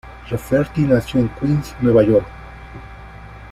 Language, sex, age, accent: Spanish, male, 40-49, Andino-Pacífico: Colombia, Perú, Ecuador, oeste de Bolivia y Venezuela andina